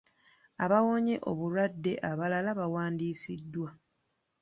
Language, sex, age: Ganda, female, 19-29